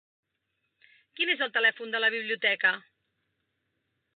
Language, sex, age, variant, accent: Catalan, female, 50-59, Central, central; Oriental